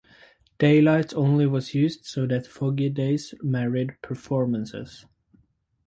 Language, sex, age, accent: English, male, under 19, United States English